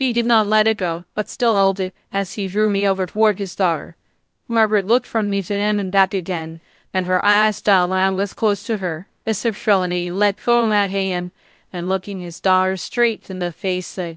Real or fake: fake